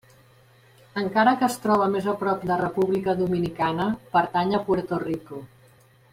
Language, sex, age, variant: Catalan, female, 50-59, Central